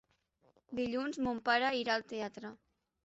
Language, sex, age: Catalan, female, under 19